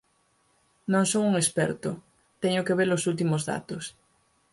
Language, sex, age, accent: Galician, female, 19-29, Normativo (estándar)